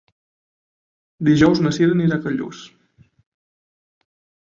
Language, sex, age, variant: Catalan, male, 19-29, Central